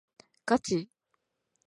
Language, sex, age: Japanese, female, 19-29